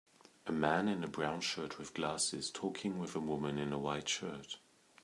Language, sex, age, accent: English, male, 30-39, England English